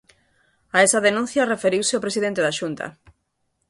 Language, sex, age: Galician, female, 30-39